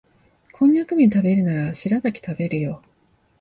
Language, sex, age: Japanese, female, 40-49